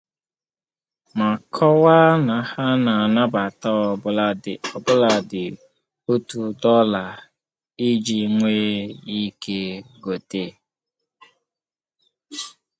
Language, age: Igbo, 19-29